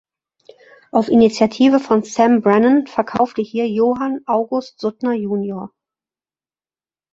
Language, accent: German, Deutschland Deutsch